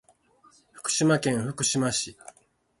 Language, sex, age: Japanese, male, 50-59